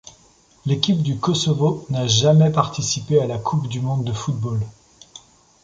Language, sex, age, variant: French, male, 30-39, Français de métropole